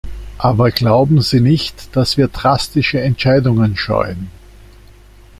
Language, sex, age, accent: German, male, 60-69, Österreichisches Deutsch